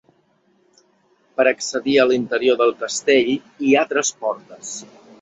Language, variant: Catalan, Balear